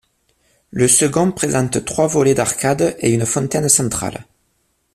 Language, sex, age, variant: French, male, 30-39, Français de métropole